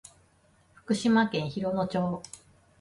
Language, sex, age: Japanese, female, 30-39